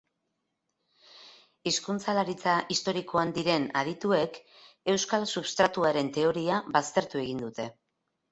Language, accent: Basque, Mendebalekoa (Araba, Bizkaia, Gipuzkoako mendebaleko herri batzuk)